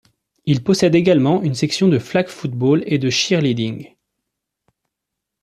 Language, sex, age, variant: French, male, 19-29, Français de métropole